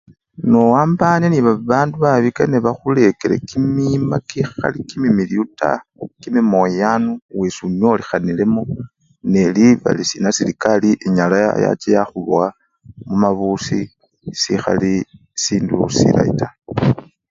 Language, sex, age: Luyia, male, 40-49